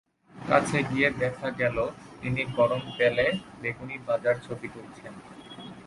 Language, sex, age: Bengali, male, 19-29